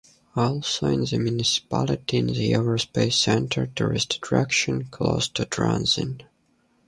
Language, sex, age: English, male, under 19